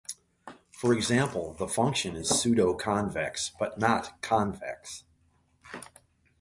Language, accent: English, United States English